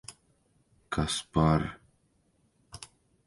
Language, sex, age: Latvian, male, 40-49